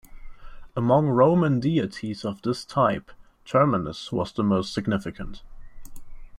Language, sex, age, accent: English, male, under 19, German Accent